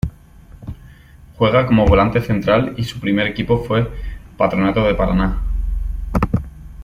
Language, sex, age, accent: Spanish, male, 19-29, España: Centro-Sur peninsular (Madrid, Toledo, Castilla-La Mancha)